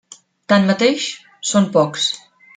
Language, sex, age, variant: Catalan, female, 30-39, Central